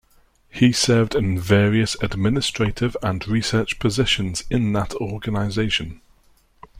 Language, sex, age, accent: English, male, 30-39, England English